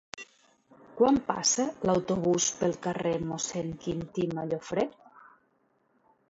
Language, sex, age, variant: Catalan, female, 40-49, Nord-Occidental